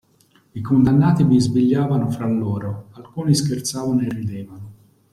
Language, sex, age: Italian, male, 40-49